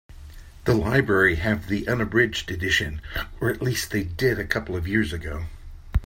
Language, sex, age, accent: English, male, 50-59, United States English